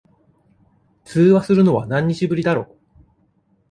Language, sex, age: Japanese, male, 40-49